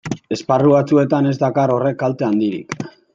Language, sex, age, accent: Basque, male, 19-29, Mendebalekoa (Araba, Bizkaia, Gipuzkoako mendebaleko herri batzuk)